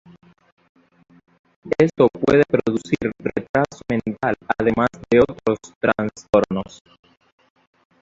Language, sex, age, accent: Spanish, male, 19-29, Caribe: Cuba, Venezuela, Puerto Rico, República Dominicana, Panamá, Colombia caribeña, México caribeño, Costa del golfo de México